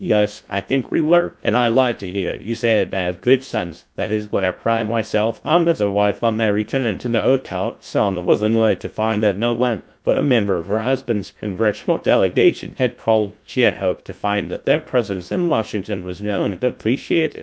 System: TTS, GlowTTS